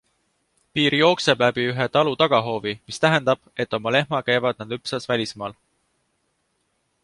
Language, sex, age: Estonian, male, 19-29